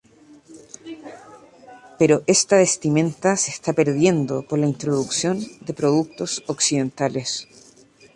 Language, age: Spanish, 40-49